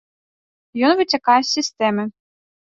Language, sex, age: Belarusian, female, 30-39